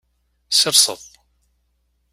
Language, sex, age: Kabyle, male, 40-49